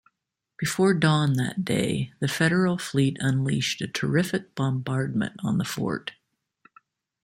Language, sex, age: English, female, 60-69